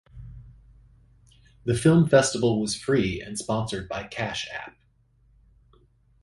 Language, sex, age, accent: English, male, 50-59, United States English